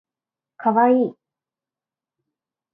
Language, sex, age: Japanese, female, 19-29